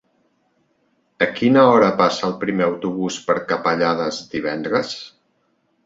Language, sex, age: Catalan, male, 40-49